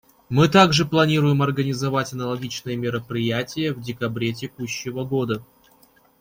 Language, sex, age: Russian, male, 30-39